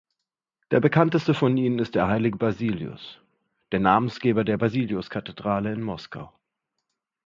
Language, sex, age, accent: German, male, 30-39, Deutschland Deutsch